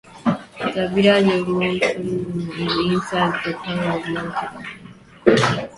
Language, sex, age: English, female, 19-29